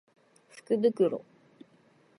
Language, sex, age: Japanese, female, 30-39